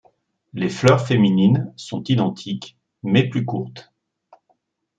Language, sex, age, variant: French, male, 60-69, Français de métropole